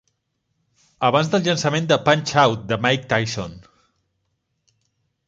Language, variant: Catalan, Central